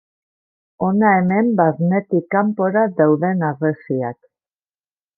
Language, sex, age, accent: Basque, female, 50-59, Erdialdekoa edo Nafarra (Gipuzkoa, Nafarroa)